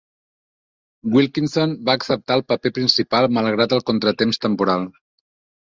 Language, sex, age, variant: Catalan, male, 40-49, Central